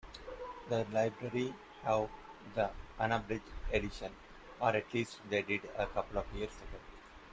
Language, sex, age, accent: English, male, 40-49, India and South Asia (India, Pakistan, Sri Lanka)